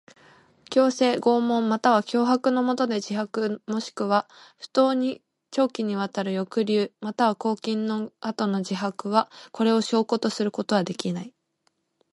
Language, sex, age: Japanese, female, 19-29